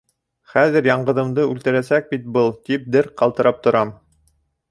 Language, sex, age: Bashkir, male, 30-39